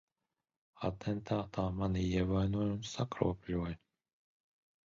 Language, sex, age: Latvian, male, 40-49